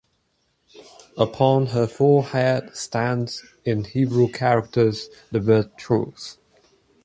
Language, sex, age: English, male, 19-29